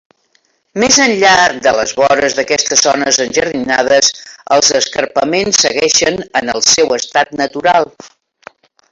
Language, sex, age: Catalan, female, 70-79